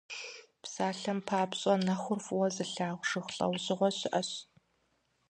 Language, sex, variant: Kabardian, female, Адыгэбзэ (Къэбэрдей, Кирил, псоми зэдай)